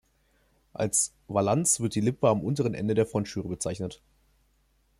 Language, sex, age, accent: German, male, 19-29, Deutschland Deutsch